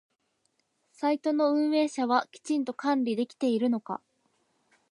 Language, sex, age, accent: Japanese, female, under 19, 標準語